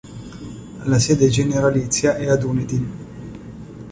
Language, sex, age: Italian, male, 19-29